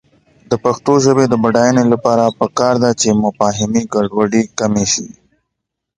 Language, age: Pashto, 19-29